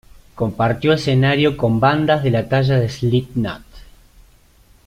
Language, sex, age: Spanish, male, 30-39